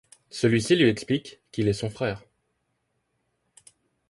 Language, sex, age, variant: French, male, 19-29, Français de métropole